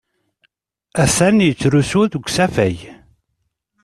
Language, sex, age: Kabyle, male, 40-49